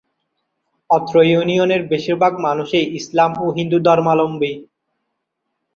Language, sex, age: Bengali, male, 19-29